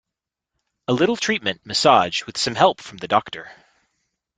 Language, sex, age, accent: English, male, 40-49, United States English